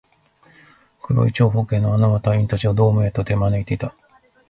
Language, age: Japanese, 50-59